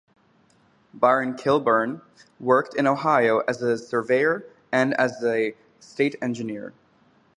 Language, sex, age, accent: English, male, 19-29, United States English